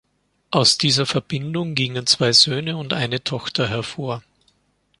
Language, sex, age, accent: German, male, 50-59, Österreichisches Deutsch